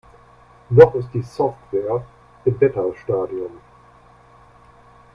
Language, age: German, 60-69